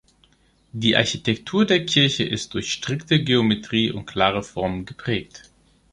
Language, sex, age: German, male, 30-39